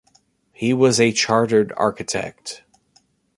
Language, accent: English, United States English